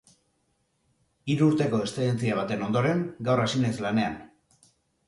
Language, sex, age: Basque, male, 40-49